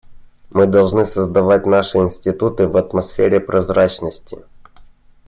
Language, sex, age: Russian, male, 19-29